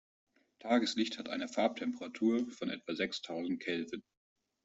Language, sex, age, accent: German, male, 19-29, Deutschland Deutsch